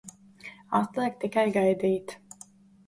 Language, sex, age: Latvian, female, 19-29